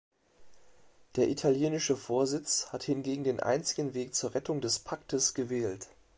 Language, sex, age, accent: German, male, 40-49, Deutschland Deutsch